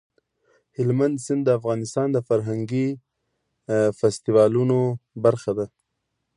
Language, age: Pashto, 19-29